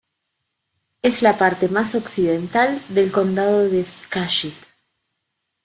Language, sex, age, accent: Spanish, female, 50-59, Rioplatense: Argentina, Uruguay, este de Bolivia, Paraguay